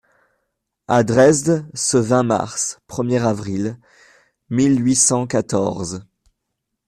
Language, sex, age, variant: French, male, 19-29, Français de métropole